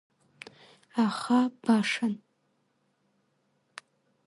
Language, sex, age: Abkhazian, female, 19-29